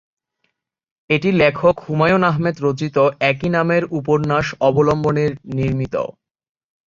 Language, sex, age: Bengali, male, 19-29